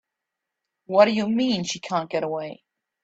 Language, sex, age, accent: English, female, 30-39, United States English